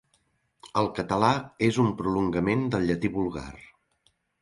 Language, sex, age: Catalan, male, 60-69